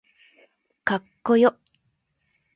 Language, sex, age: Japanese, female, 19-29